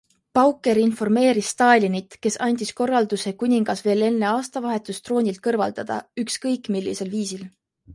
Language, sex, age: Estonian, female, 19-29